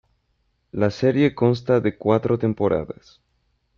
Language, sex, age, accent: Spanish, male, 19-29, México